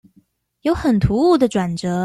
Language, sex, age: Chinese, female, 19-29